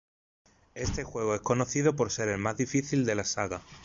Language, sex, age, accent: Spanish, male, 19-29, España: Sur peninsular (Andalucia, Extremadura, Murcia)